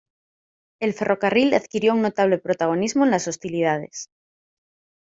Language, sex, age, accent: Spanish, female, 30-39, España: Norte peninsular (Asturias, Castilla y León, Cantabria, País Vasco, Navarra, Aragón, La Rioja, Guadalajara, Cuenca)